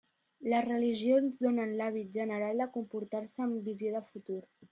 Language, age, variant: Catalan, under 19, Central